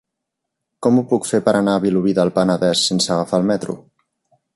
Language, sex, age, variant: Catalan, male, 19-29, Central